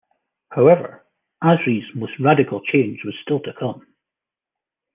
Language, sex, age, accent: English, male, 40-49, Scottish English